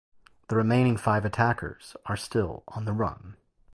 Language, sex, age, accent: English, male, 40-49, United States English